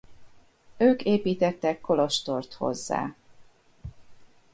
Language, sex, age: Hungarian, female, 50-59